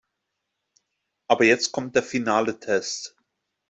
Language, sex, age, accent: German, male, 40-49, Deutschland Deutsch